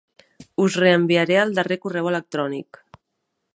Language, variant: Catalan, Central